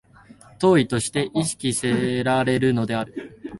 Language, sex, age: Japanese, male, 19-29